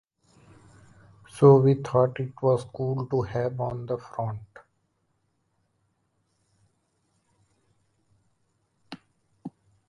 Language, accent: English, India and South Asia (India, Pakistan, Sri Lanka)